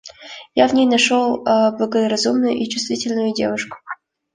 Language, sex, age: Russian, female, 19-29